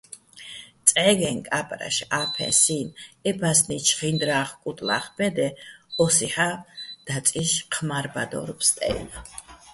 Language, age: Bats, 60-69